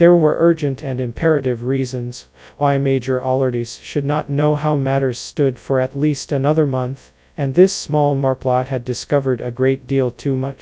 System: TTS, FastPitch